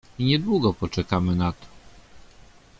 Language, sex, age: Polish, male, 30-39